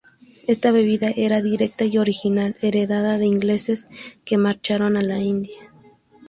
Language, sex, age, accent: Spanish, female, 19-29, México